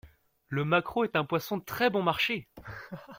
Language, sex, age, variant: French, male, 19-29, Français de métropole